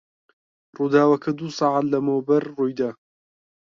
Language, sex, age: Central Kurdish, male, 19-29